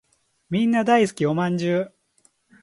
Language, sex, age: Japanese, male, 30-39